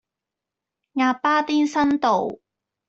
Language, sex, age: Cantonese, female, 19-29